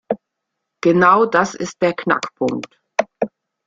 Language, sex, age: German, female, 50-59